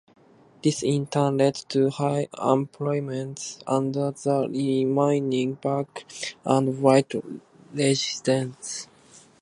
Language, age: English, under 19